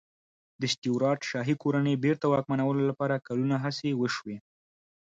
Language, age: Pashto, 19-29